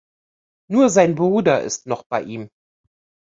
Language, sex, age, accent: German, female, 50-59, Deutschland Deutsch